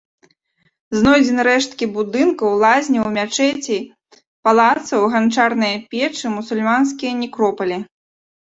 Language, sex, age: Belarusian, female, 30-39